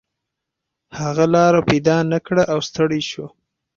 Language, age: Pashto, 19-29